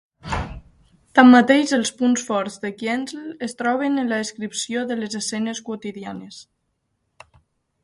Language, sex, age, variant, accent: Catalan, female, 19-29, Valencià meridional, valencià